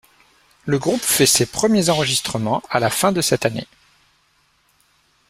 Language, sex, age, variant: French, male, 30-39, Français de métropole